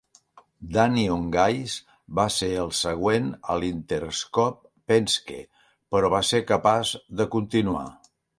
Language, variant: Catalan, Central